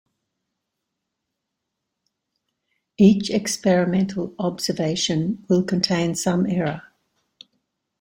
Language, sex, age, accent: English, female, 70-79, Australian English